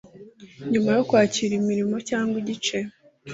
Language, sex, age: Kinyarwanda, female, 19-29